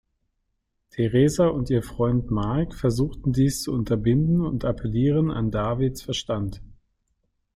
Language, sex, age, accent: German, male, 50-59, Deutschland Deutsch